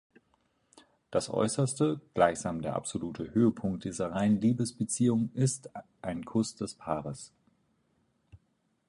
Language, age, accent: German, 19-29, Deutschland Deutsch